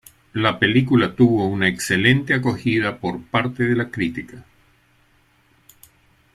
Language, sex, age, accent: Spanish, male, 60-69, Andino-Pacífico: Colombia, Perú, Ecuador, oeste de Bolivia y Venezuela andina